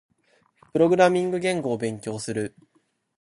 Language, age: Japanese, under 19